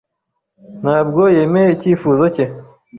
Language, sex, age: Kinyarwanda, male, 30-39